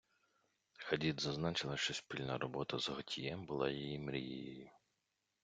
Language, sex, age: Ukrainian, male, 30-39